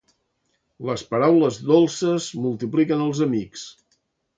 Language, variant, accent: Catalan, Central, central